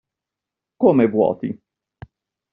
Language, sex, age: Italian, male, 50-59